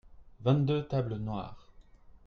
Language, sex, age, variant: French, male, 30-39, Français de métropole